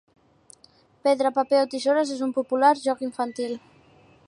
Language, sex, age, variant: Catalan, female, 19-29, Central